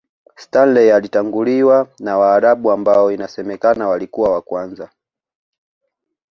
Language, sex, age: Swahili, male, 19-29